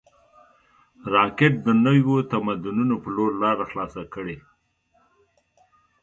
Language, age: Pashto, 60-69